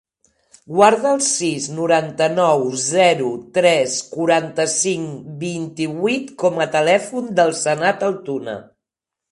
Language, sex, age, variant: Catalan, female, 50-59, Septentrional